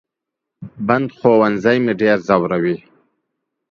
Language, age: Pashto, 30-39